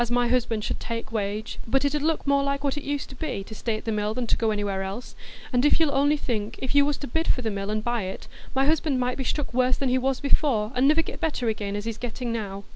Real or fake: real